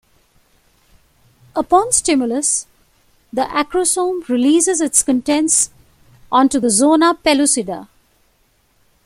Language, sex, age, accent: English, female, 50-59, India and South Asia (India, Pakistan, Sri Lanka)